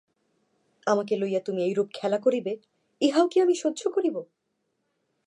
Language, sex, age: Bengali, female, 19-29